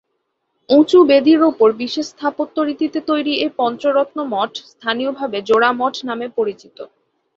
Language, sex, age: Bengali, female, under 19